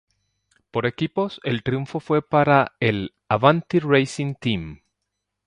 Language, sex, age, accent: Spanish, male, 40-49, Caribe: Cuba, Venezuela, Puerto Rico, República Dominicana, Panamá, Colombia caribeña, México caribeño, Costa del golfo de México